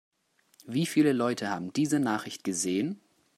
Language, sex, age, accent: German, male, under 19, Deutschland Deutsch